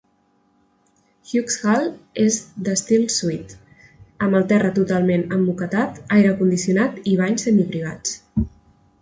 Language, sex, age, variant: Catalan, female, 19-29, Central